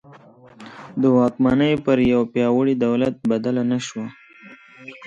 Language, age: Pashto, 19-29